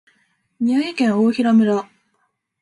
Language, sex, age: Japanese, female, 19-29